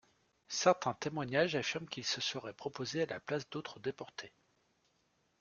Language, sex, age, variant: French, male, 30-39, Français de métropole